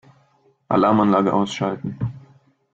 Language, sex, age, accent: German, male, 19-29, Deutschland Deutsch